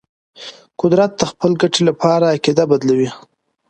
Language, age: Pashto, 19-29